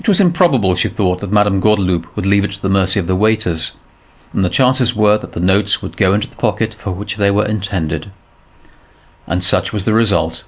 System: none